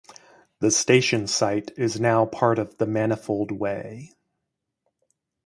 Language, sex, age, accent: English, male, 30-39, United States English